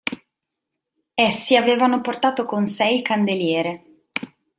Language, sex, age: Italian, female, 30-39